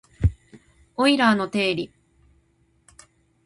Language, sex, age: Japanese, female, 30-39